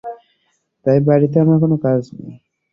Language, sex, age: Bengali, male, under 19